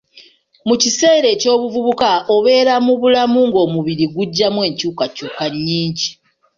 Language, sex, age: Ganda, female, 30-39